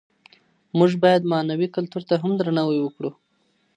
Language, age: Pashto, 19-29